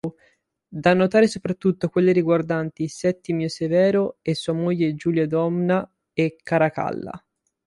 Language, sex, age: Italian, male, 19-29